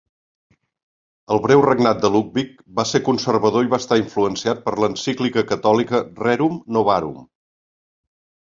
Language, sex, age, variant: Catalan, male, 50-59, Central